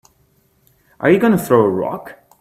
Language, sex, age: English, male, 19-29